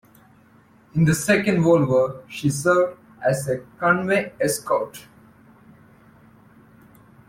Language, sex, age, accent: English, male, under 19, United States English